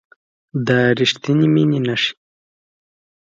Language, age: Pashto, 19-29